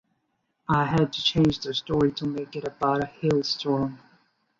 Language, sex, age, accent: English, male, 19-29, England English; India and South Asia (India, Pakistan, Sri Lanka)